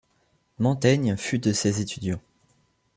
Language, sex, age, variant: French, male, under 19, Français de métropole